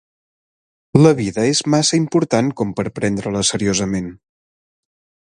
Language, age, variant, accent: Catalan, 30-39, Central, central; Garrotxi